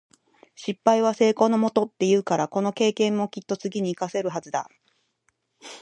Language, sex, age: Japanese, female, 50-59